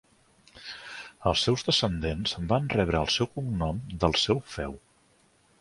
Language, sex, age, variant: Catalan, male, 40-49, Central